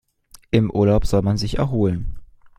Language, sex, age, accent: German, male, 19-29, Deutschland Deutsch